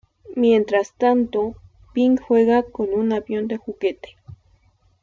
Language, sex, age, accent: Spanish, female, 19-29, Andino-Pacífico: Colombia, Perú, Ecuador, oeste de Bolivia y Venezuela andina